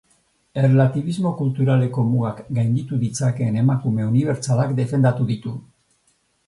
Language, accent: Basque, Mendebalekoa (Araba, Bizkaia, Gipuzkoako mendebaleko herri batzuk)